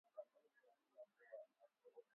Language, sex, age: Swahili, male, 19-29